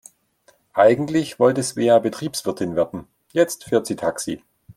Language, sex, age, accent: German, male, 40-49, Deutschland Deutsch